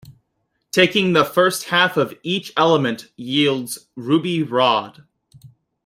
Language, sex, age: English, male, 19-29